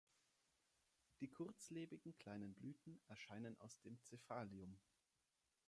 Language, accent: German, Deutschland Deutsch